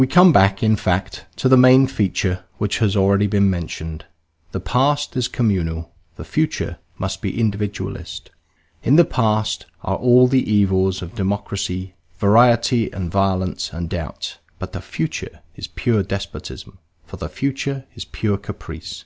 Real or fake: real